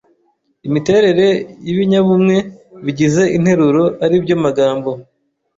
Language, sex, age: Kinyarwanda, male, 30-39